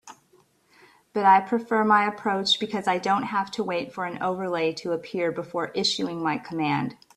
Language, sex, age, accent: English, female, 40-49, United States English